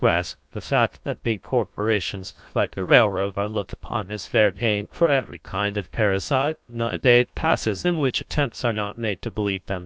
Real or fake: fake